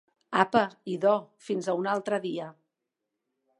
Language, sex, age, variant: Catalan, female, 50-59, Central